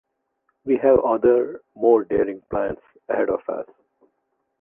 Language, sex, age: English, male, 50-59